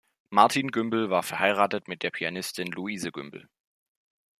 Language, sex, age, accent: German, male, 19-29, Deutschland Deutsch